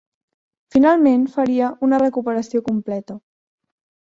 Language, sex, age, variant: Catalan, female, under 19, Central